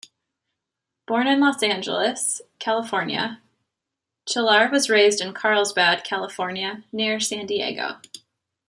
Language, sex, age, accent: English, female, 19-29, United States English